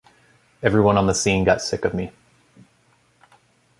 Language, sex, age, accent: English, male, 30-39, United States English